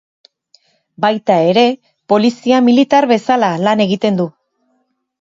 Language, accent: Basque, Erdialdekoa edo Nafarra (Gipuzkoa, Nafarroa)